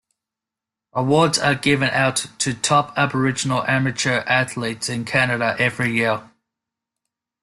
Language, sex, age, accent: English, male, 19-29, Australian English